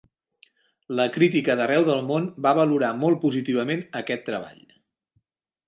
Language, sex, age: Catalan, male, 30-39